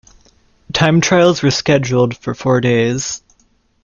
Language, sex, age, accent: English, male, 19-29, Canadian English